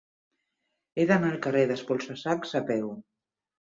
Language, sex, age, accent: Catalan, female, 50-59, Barcelona